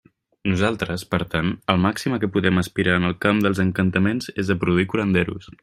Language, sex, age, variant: Catalan, male, 19-29, Central